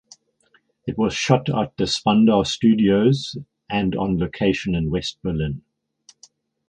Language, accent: English, England English